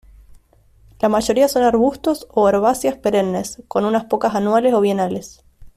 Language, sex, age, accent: Spanish, female, 19-29, Rioplatense: Argentina, Uruguay, este de Bolivia, Paraguay